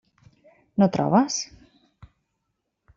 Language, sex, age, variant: Catalan, female, 40-49, Central